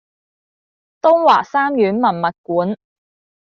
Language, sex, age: Cantonese, female, under 19